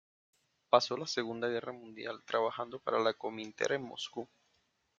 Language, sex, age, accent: Spanish, male, 19-29, Caribe: Cuba, Venezuela, Puerto Rico, República Dominicana, Panamá, Colombia caribeña, México caribeño, Costa del golfo de México